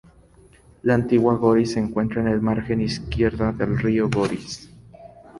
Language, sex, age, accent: Spanish, male, 19-29, México